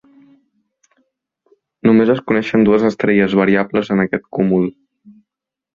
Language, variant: Catalan, Central